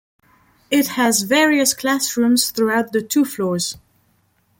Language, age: English, 19-29